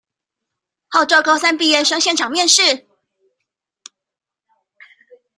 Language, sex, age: Chinese, female, 19-29